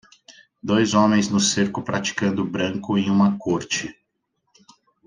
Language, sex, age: Portuguese, male, 30-39